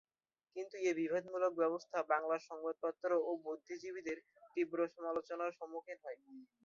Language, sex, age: Bengali, male, under 19